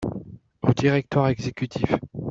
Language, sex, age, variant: French, male, 40-49, Français de métropole